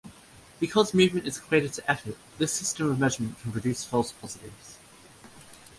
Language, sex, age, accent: English, male, under 19, Australian English